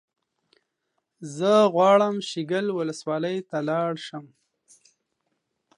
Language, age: Pashto, 19-29